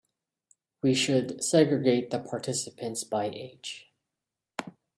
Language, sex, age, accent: English, male, 30-39, United States English